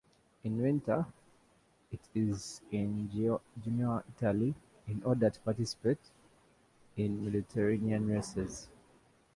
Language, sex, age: English, male, 19-29